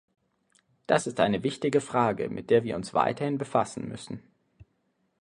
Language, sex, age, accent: German, male, 19-29, Deutschland Deutsch